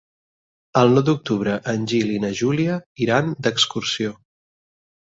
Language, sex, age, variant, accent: Catalan, male, 30-39, Central, Barcelona